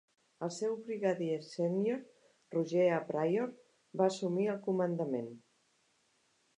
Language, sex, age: Catalan, female, 60-69